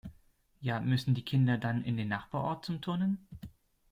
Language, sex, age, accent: German, male, 30-39, Deutschland Deutsch